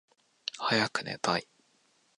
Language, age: Japanese, 19-29